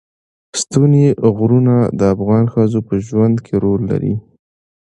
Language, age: Pashto, 19-29